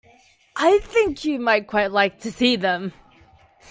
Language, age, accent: English, under 19, Australian English